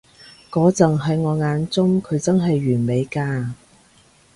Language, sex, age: Cantonese, female, 30-39